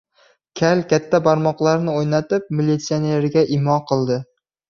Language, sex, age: Uzbek, male, under 19